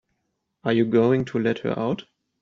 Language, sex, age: English, male, 30-39